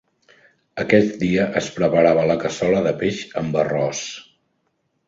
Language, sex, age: Catalan, male, 50-59